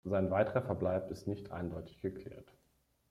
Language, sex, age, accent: German, male, 19-29, Deutschland Deutsch